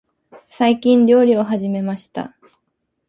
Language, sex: Japanese, female